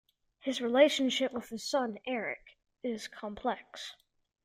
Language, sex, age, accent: English, male, under 19, United States English